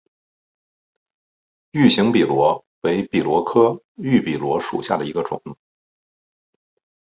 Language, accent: Chinese, 出生地：北京市